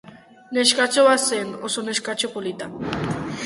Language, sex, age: Basque, female, under 19